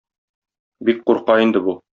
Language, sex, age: Tatar, male, 30-39